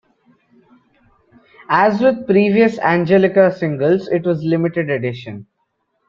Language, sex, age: English, male, under 19